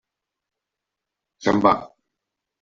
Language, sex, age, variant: Catalan, male, 50-59, Central